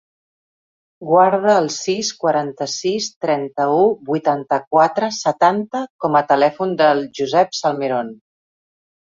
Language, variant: Catalan, Central